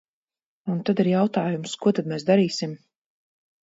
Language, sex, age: Latvian, female, 40-49